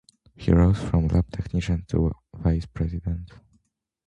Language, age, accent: English, under 19, United States English